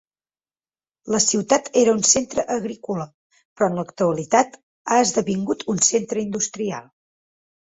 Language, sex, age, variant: Catalan, female, 19-29, Central